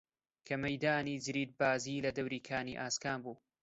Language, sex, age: Central Kurdish, male, 19-29